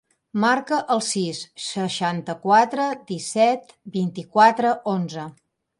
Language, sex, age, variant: Catalan, female, 50-59, Central